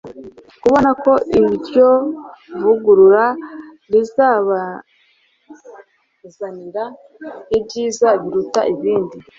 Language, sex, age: Kinyarwanda, female, 30-39